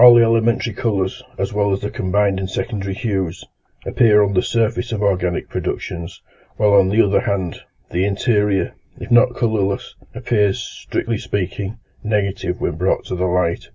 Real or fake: real